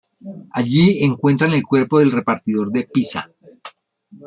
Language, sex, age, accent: Spanish, male, 60-69, Caribe: Cuba, Venezuela, Puerto Rico, República Dominicana, Panamá, Colombia caribeña, México caribeño, Costa del golfo de México